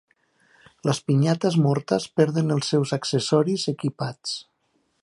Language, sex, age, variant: Catalan, male, 60-69, Central